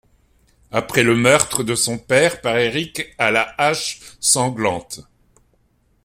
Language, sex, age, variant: French, male, 50-59, Français de métropole